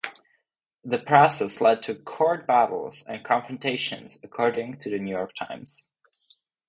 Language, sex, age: English, male, under 19